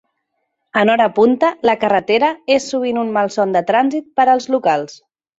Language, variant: Catalan, Central